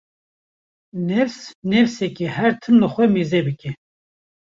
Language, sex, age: Kurdish, male, 50-59